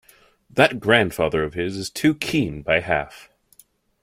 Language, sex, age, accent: English, male, 19-29, United States English